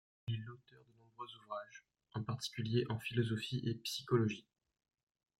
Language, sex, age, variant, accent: French, male, 19-29, Français des départements et régions d'outre-mer, Français de La Réunion